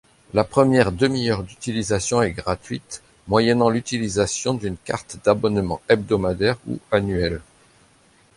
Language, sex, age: French, male, 50-59